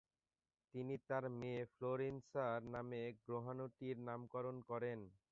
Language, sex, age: Bengali, male, 19-29